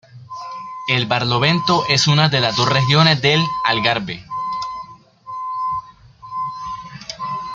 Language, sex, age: Spanish, male, under 19